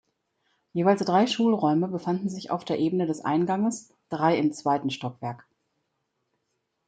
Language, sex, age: German, female, 50-59